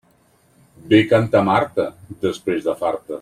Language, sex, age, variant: Catalan, male, 60-69, Central